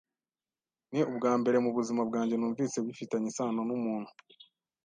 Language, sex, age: Kinyarwanda, male, 19-29